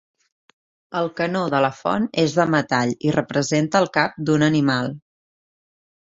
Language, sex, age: Catalan, female, 30-39